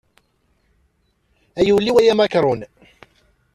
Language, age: Kabyle, 40-49